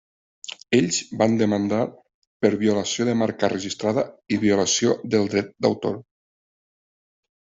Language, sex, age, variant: Catalan, male, 40-49, Nord-Occidental